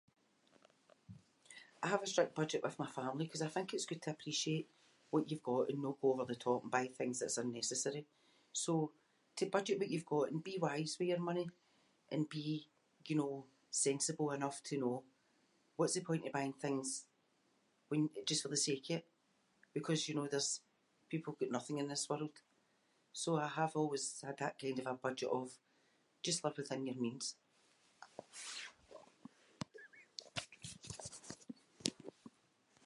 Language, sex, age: Scots, female, 60-69